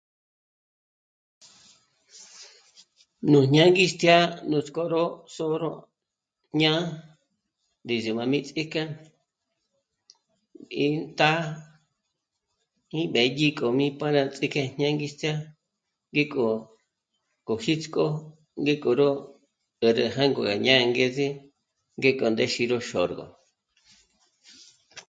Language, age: Michoacán Mazahua, 19-29